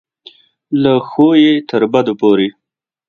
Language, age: Pashto, 30-39